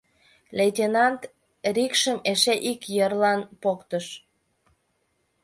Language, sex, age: Mari, female, 19-29